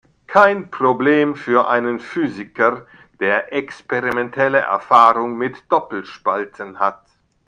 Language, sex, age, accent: German, male, 60-69, Deutschland Deutsch